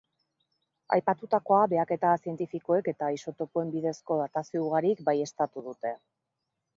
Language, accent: Basque, Mendebalekoa (Araba, Bizkaia, Gipuzkoako mendebaleko herri batzuk)